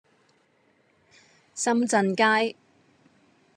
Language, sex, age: Cantonese, female, 30-39